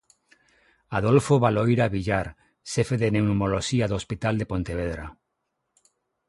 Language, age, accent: Galician, 40-49, Normativo (estándar); Neofalante